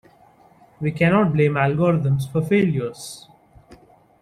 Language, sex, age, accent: English, male, 19-29, India and South Asia (India, Pakistan, Sri Lanka)